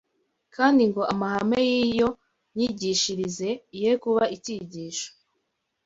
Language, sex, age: Kinyarwanda, female, 19-29